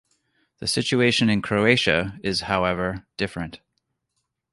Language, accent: English, United States English